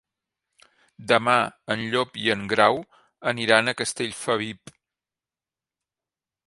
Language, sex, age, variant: Catalan, male, 40-49, Central